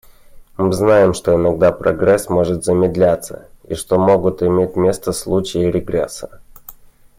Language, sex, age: Russian, male, 19-29